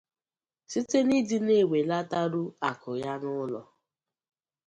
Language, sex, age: Igbo, female, 30-39